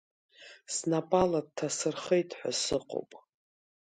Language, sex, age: Abkhazian, female, 50-59